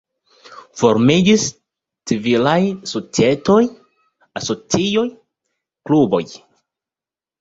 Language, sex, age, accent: Esperanto, male, 19-29, Internacia